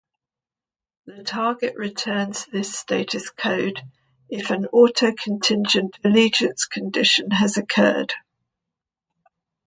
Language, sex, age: English, female, 70-79